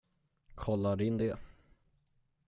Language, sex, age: Swedish, male, under 19